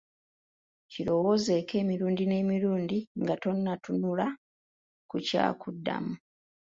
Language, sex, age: Ganda, female, 30-39